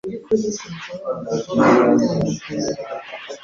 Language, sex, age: Kinyarwanda, female, 50-59